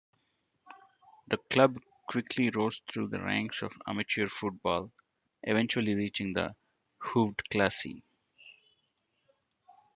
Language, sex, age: English, male, 40-49